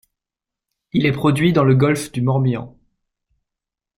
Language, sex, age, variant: French, male, 40-49, Français de métropole